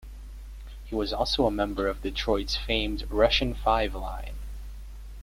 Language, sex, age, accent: English, male, under 19, Canadian English